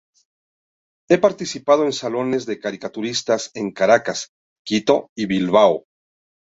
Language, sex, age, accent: Spanish, male, 40-49, México